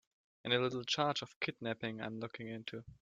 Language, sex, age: English, male, under 19